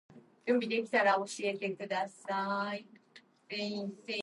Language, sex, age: English, female, under 19